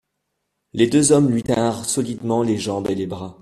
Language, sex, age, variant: French, male, 19-29, Français de métropole